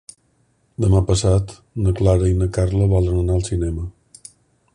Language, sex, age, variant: Catalan, male, 50-59, Balear